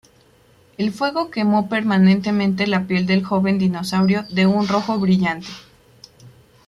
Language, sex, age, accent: Spanish, female, 19-29, México